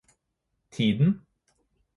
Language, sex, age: Norwegian Bokmål, male, 30-39